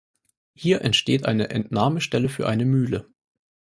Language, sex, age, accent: German, male, 19-29, Deutschland Deutsch